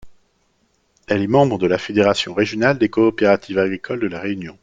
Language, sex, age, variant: French, male, 30-39, Français de métropole